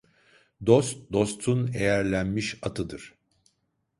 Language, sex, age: Turkish, male, 60-69